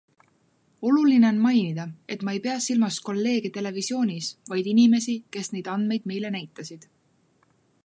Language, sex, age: Estonian, female, 19-29